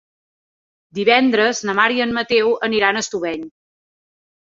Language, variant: Catalan, Central